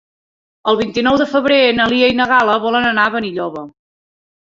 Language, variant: Catalan, Central